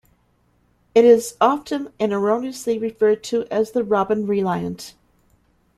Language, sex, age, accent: English, female, 50-59, United States English